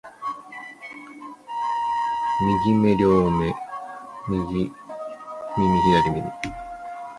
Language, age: Chinese, 19-29